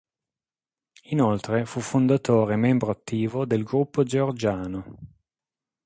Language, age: Italian, 40-49